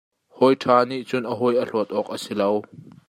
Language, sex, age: Hakha Chin, male, 30-39